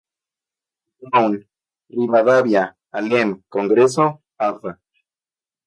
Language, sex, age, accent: Spanish, male, 19-29, México